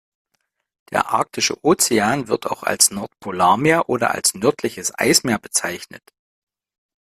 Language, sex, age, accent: German, female, 30-39, Deutschland Deutsch